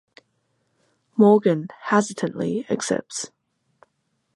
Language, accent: English, Australian English